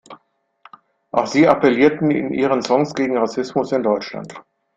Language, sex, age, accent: German, male, 50-59, Deutschland Deutsch